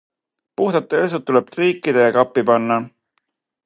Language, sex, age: Estonian, male, 40-49